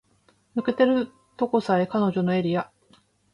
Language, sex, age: Japanese, female, 50-59